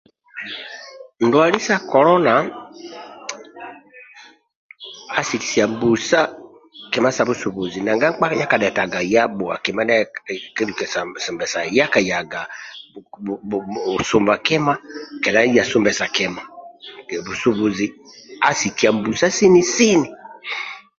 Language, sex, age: Amba (Uganda), male, 70-79